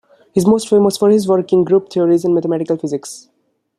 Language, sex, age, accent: English, male, under 19, India and South Asia (India, Pakistan, Sri Lanka)